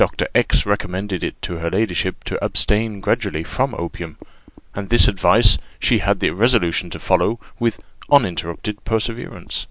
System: none